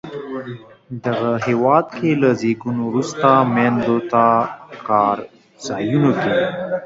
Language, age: Pashto, 19-29